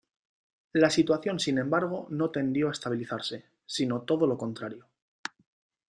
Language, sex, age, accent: Spanish, male, 19-29, España: Centro-Sur peninsular (Madrid, Toledo, Castilla-La Mancha)